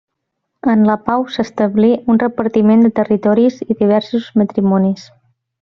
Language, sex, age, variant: Catalan, female, 19-29, Central